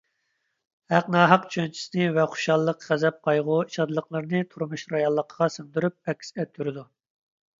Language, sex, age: Uyghur, male, 30-39